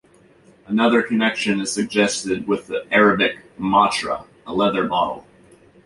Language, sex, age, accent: English, male, 19-29, United States English